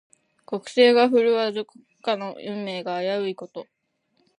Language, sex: Japanese, female